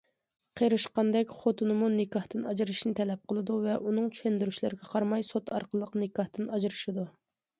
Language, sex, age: Uyghur, female, 30-39